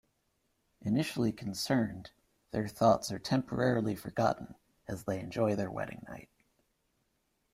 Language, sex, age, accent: English, male, 19-29, United States English